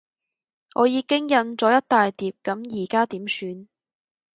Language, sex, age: Cantonese, female, 19-29